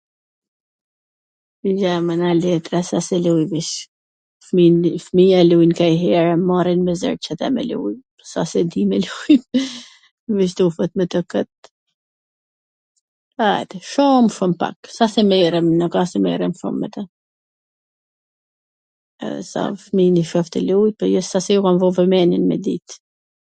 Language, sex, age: Gheg Albanian, female, 40-49